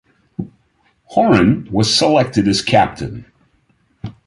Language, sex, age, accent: English, male, 70-79, United States English